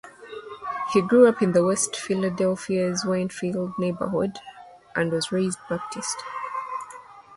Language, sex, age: English, female, 19-29